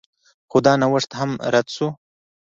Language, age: Pashto, 19-29